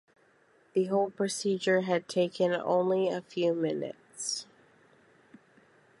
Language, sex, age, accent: English, female, 19-29, United States English